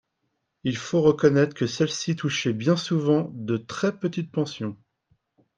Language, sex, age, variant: French, male, 30-39, Français de métropole